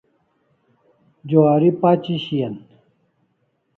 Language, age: Kalasha, 40-49